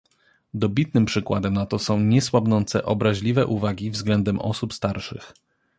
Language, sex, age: Polish, male, 30-39